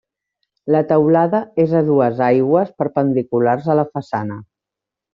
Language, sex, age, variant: Catalan, female, 50-59, Central